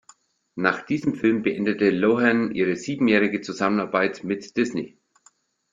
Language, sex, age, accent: German, male, 40-49, Deutschland Deutsch